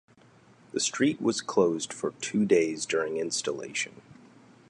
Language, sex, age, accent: English, male, 30-39, United States English